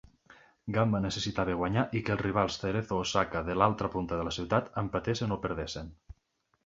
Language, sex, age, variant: Catalan, male, 19-29, Nord-Occidental